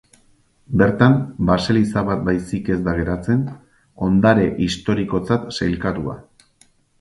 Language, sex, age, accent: Basque, male, 40-49, Erdialdekoa edo Nafarra (Gipuzkoa, Nafarroa)